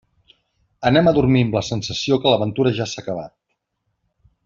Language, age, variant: Catalan, 40-49, Central